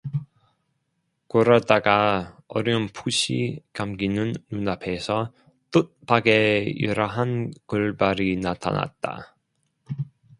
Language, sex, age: Korean, male, 30-39